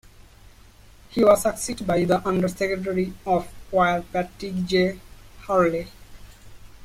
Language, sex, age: English, male, 19-29